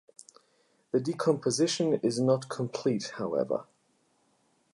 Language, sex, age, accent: English, male, 30-39, United States English